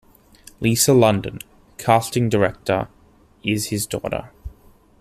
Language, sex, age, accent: English, male, 19-29, Australian English